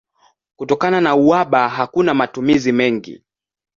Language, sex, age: Swahili, male, 19-29